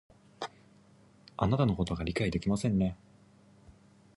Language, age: Japanese, 19-29